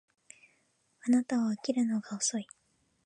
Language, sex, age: Japanese, female, under 19